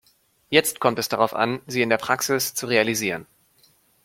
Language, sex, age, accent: German, male, 30-39, Deutschland Deutsch